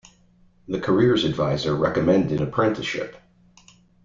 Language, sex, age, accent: English, male, 40-49, United States English